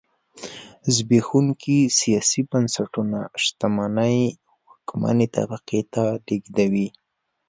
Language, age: Pashto, 19-29